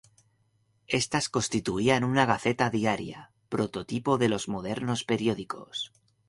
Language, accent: Spanish, España: Centro-Sur peninsular (Madrid, Toledo, Castilla-La Mancha)